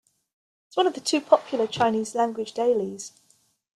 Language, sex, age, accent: English, female, 50-59, England English